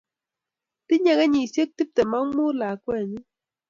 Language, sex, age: Kalenjin, female, 40-49